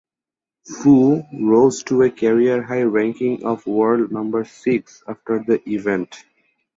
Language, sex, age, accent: English, male, 19-29, United States English